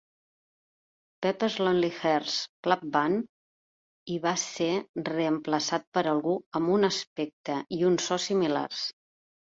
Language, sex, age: Catalan, female, 40-49